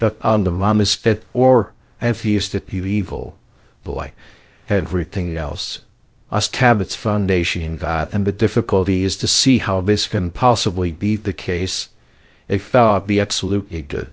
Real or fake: fake